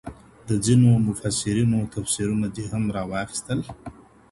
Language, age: Pashto, 40-49